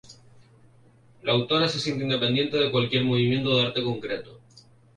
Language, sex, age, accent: Spanish, male, 19-29, España: Islas Canarias